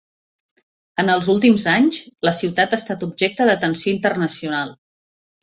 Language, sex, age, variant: Catalan, female, 50-59, Central